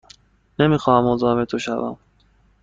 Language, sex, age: Persian, male, 19-29